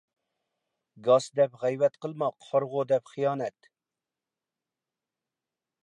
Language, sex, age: Uyghur, male, 40-49